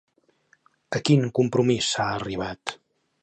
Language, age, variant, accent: Catalan, 60-69, Central, central